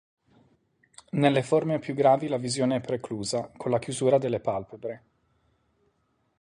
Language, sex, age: Italian, male, 30-39